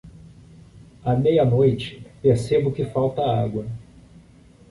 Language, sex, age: Portuguese, male, 40-49